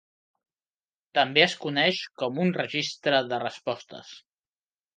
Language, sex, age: Catalan, male, 30-39